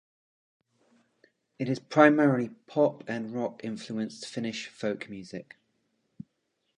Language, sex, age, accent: English, male, 40-49, England English